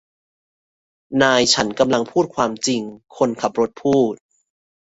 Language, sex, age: Thai, male, 30-39